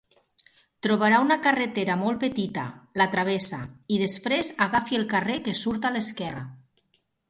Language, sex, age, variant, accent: Catalan, female, 40-49, Nord-Occidental, nord-occidental